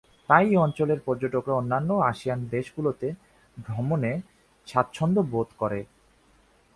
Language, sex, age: Bengali, male, 19-29